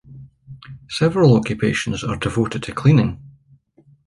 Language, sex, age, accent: English, male, 50-59, Scottish English